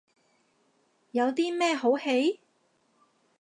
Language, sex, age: Cantonese, female, 40-49